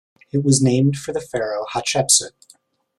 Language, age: English, 19-29